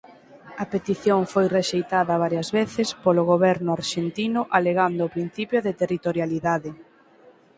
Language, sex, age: Galician, female, 19-29